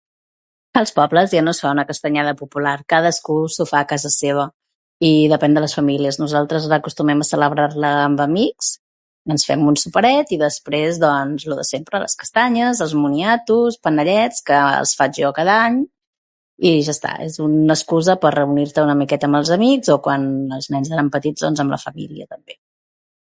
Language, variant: Catalan, Central